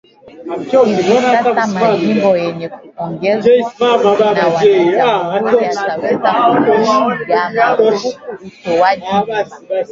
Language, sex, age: Swahili, female, 19-29